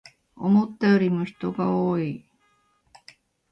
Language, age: Japanese, 30-39